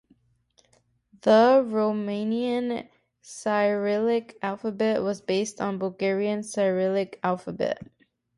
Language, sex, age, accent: English, female, 19-29, United States English